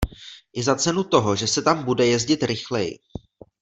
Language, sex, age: Czech, male, 19-29